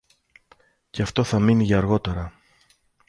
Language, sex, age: Greek, male, 30-39